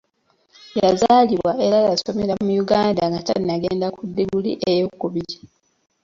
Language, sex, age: Ganda, female, 19-29